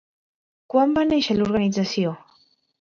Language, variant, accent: Catalan, Central, central